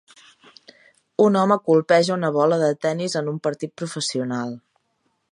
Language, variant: Catalan, Central